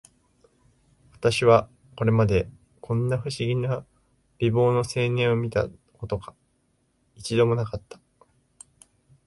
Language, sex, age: Japanese, male, 19-29